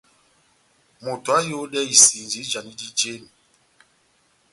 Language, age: Batanga, 50-59